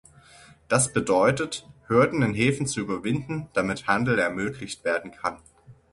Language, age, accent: German, 30-39, Deutschland Deutsch